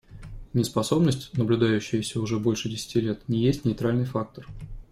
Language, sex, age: Russian, male, 30-39